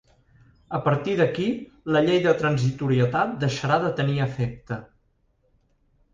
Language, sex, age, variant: Catalan, male, 40-49, Central